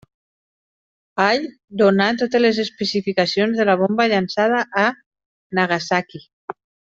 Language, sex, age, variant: Catalan, female, 30-39, Nord-Occidental